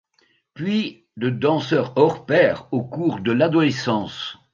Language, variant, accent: French, Français d'Europe, Français de Belgique